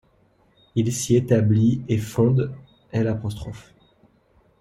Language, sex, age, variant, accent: French, male, 19-29, Français des départements et régions d'outre-mer, Français de Guadeloupe